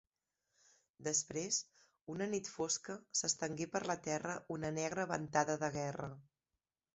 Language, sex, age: Catalan, female, 40-49